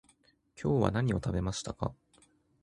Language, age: Japanese, 19-29